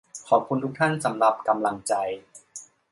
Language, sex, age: Thai, male, 19-29